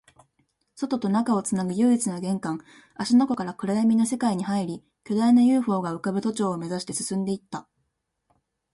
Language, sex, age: Japanese, female, 19-29